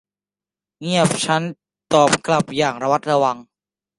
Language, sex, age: Thai, male, under 19